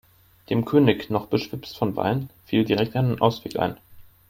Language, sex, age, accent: German, male, under 19, Deutschland Deutsch